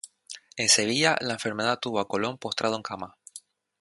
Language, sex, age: Spanish, male, 19-29